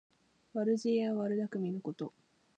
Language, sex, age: Japanese, female, 19-29